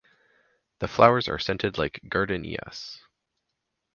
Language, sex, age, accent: English, male, 19-29, United States English